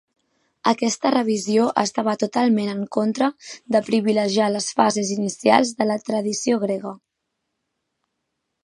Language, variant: Catalan, Central